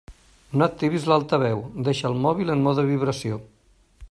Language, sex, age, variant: Catalan, male, 60-69, Nord-Occidental